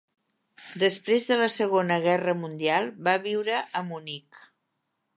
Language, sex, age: Catalan, female, 60-69